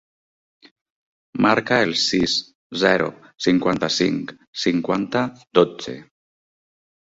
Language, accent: Catalan, valencià